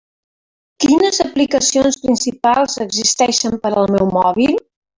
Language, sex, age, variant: Catalan, female, 60-69, Central